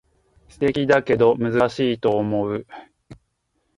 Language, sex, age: Japanese, male, 30-39